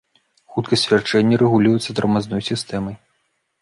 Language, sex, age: Belarusian, male, 30-39